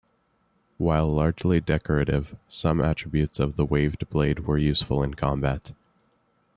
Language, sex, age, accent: English, male, 19-29, Canadian English